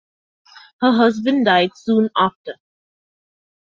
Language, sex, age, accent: English, female, 19-29, India and South Asia (India, Pakistan, Sri Lanka)